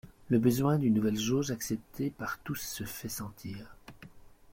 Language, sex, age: French, male, 30-39